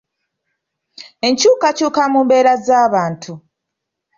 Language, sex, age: Ganda, female, 30-39